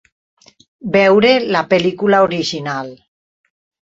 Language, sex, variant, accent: Catalan, female, Central, Barceloní